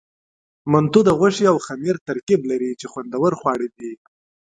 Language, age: Pashto, 19-29